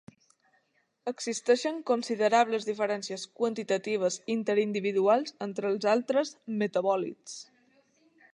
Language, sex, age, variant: Catalan, female, under 19, Balear